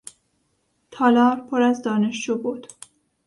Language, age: Persian, 30-39